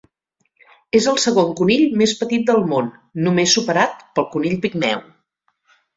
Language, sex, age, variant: Catalan, female, 50-59, Central